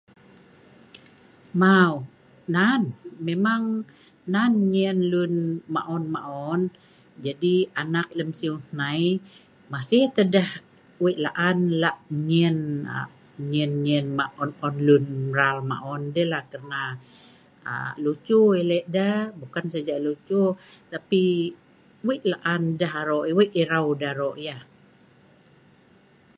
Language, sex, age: Sa'ban, female, 50-59